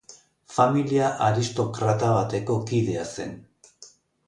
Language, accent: Basque, Erdialdekoa edo Nafarra (Gipuzkoa, Nafarroa)